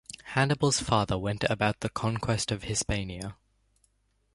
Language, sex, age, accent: English, male, under 19, Australian English